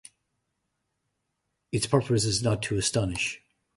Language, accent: English, Irish English